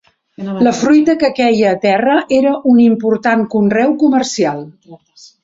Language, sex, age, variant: Catalan, female, 60-69, Central